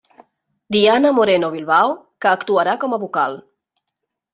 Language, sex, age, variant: Catalan, female, 40-49, Central